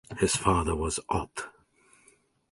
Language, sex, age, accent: English, male, 40-49, United States English